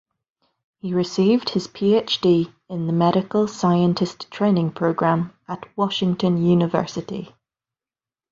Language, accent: English, Northern Irish; yorkshire